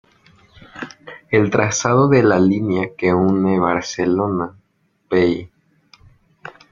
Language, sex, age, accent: Spanish, male, 19-29, México